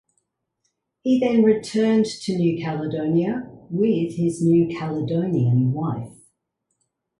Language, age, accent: English, 60-69, Australian English